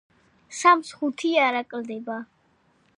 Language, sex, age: Georgian, female, under 19